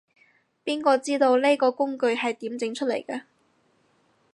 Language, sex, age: Cantonese, female, 19-29